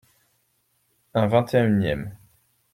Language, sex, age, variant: French, male, 19-29, Français de métropole